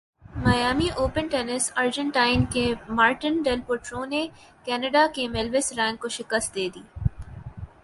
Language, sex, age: Urdu, female, 19-29